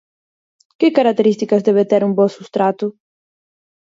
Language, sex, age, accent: Galician, female, 30-39, Central (gheada)